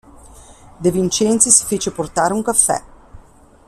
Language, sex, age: Italian, female, 50-59